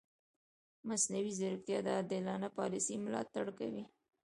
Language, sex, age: Pashto, female, 19-29